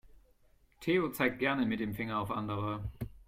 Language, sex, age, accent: German, male, 30-39, Deutschland Deutsch